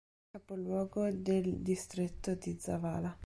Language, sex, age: Italian, male, 19-29